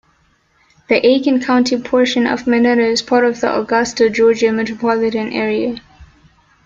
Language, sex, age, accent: English, female, 19-29, United States English